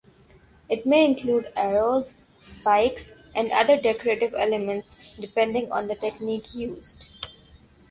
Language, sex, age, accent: English, female, under 19, India and South Asia (India, Pakistan, Sri Lanka)